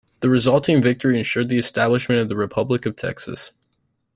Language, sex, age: English, male, under 19